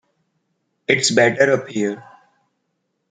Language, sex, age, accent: English, male, 19-29, India and South Asia (India, Pakistan, Sri Lanka)